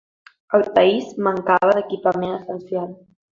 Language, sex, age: Catalan, female, under 19